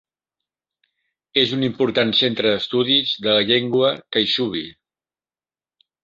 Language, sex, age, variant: Catalan, male, 60-69, Central